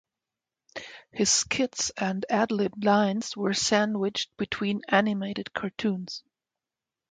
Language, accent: English, United States English